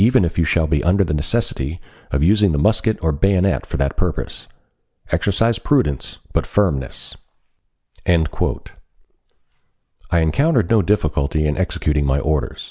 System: none